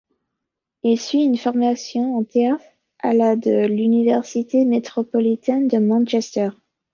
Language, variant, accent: French, Français d'Amérique du Nord, Français des États-Unis